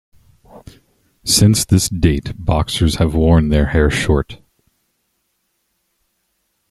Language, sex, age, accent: English, male, 19-29, United States English